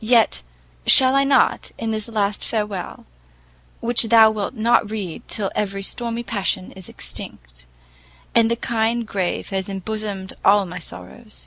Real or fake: real